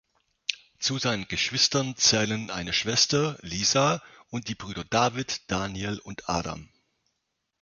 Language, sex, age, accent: German, male, 40-49, Deutschland Deutsch